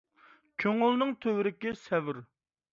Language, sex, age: Uyghur, male, 30-39